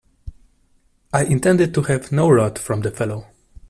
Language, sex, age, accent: English, male, 19-29, England English